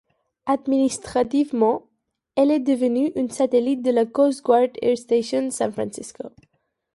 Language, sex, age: French, female, under 19